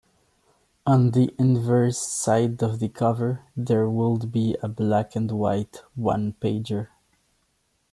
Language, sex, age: English, male, 19-29